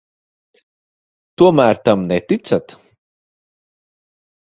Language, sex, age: Latvian, male, 30-39